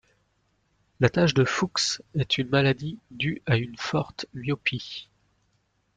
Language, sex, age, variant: French, male, 19-29, Français de métropole